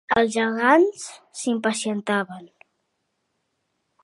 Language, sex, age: Catalan, male, 40-49